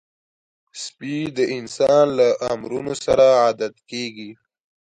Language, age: Pashto, under 19